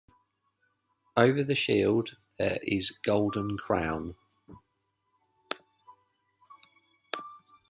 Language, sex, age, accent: English, male, 40-49, England English